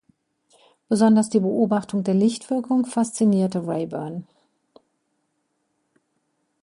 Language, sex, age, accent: German, female, 50-59, Deutschland Deutsch